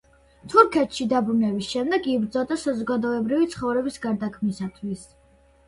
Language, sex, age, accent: Georgian, female, under 19, მშვიდი